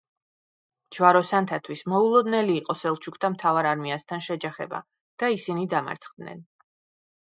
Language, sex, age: Georgian, female, 40-49